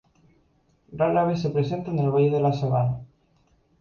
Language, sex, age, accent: Spanish, male, 19-29, España: Islas Canarias